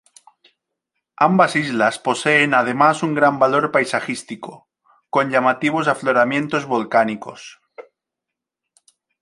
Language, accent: Spanish, España: Norte peninsular (Asturias, Castilla y León, Cantabria, País Vasco, Navarra, Aragón, La Rioja, Guadalajara, Cuenca)